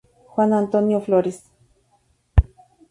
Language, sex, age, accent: Spanish, female, 40-49, México